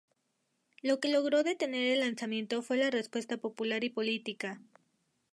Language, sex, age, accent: Spanish, female, 19-29, México